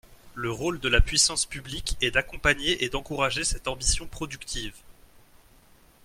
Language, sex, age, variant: French, male, 19-29, Français de métropole